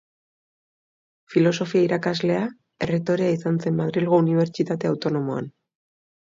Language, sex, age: Basque, female, 30-39